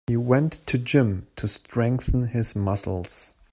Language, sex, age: English, male, 40-49